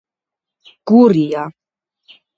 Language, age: Georgian, under 19